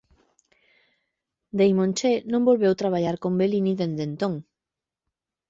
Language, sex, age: Galician, female, 30-39